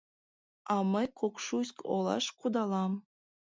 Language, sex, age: Mari, female, 19-29